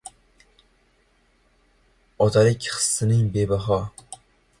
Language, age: Uzbek, 19-29